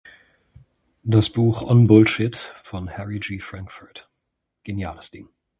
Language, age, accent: German, 40-49, Deutschland Deutsch